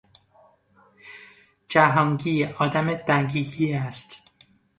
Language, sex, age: Persian, male, 30-39